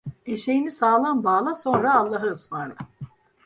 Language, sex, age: Turkish, female, 50-59